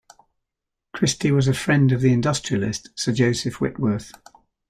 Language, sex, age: English, male, 60-69